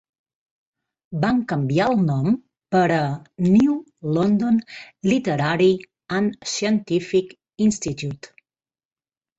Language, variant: Catalan, Central